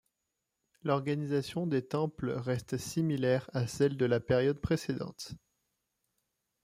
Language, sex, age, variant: French, male, 30-39, Français de métropole